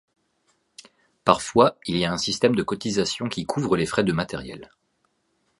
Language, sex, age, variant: French, male, 30-39, Français de métropole